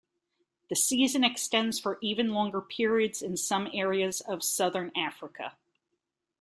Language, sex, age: English, female, 50-59